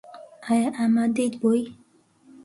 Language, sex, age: Central Kurdish, female, 19-29